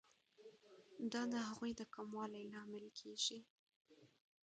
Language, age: Pashto, under 19